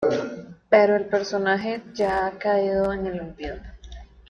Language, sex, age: Spanish, female, 19-29